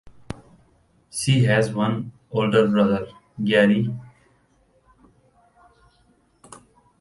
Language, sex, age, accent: English, male, 19-29, India and South Asia (India, Pakistan, Sri Lanka)